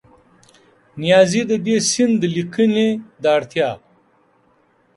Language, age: Pashto, 50-59